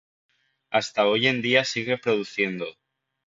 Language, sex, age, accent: Spanish, male, 19-29, España: Centro-Sur peninsular (Madrid, Toledo, Castilla-La Mancha)